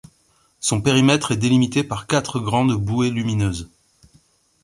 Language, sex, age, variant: French, male, 40-49, Français de métropole